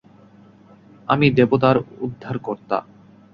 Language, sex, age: Bengali, male, 19-29